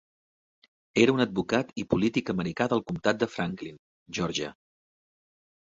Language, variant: Catalan, Central